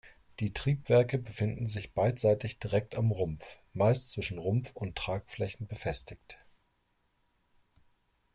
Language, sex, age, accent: German, male, 40-49, Deutschland Deutsch